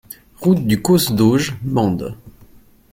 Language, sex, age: French, male, 19-29